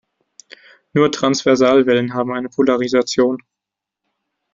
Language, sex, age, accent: German, male, 19-29, Deutschland Deutsch